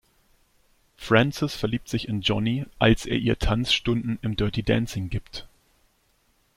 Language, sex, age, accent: German, male, 30-39, Deutschland Deutsch